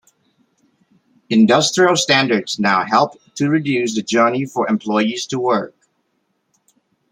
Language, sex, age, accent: English, male, 40-49, United States English